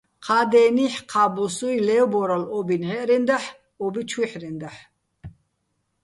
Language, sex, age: Bats, female, 30-39